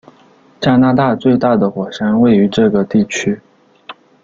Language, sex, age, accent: Chinese, male, 19-29, 出生地：江西省